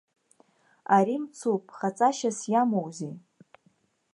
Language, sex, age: Abkhazian, female, 30-39